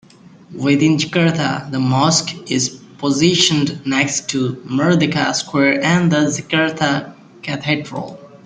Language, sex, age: English, male, 19-29